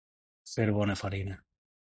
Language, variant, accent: Catalan, Nord-Occidental, nord-occidental